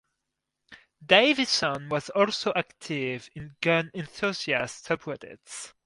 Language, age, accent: English, 19-29, French